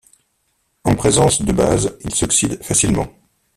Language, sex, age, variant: French, male, 50-59, Français de métropole